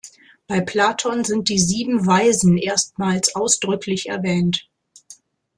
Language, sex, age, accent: German, female, 50-59, Deutschland Deutsch